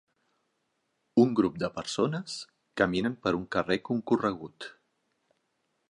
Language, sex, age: Catalan, male, 50-59